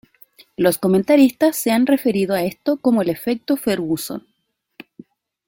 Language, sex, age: Spanish, female, 30-39